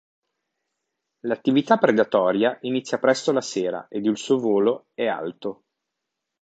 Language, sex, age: Italian, male, 40-49